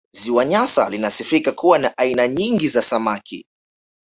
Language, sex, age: Swahili, male, 19-29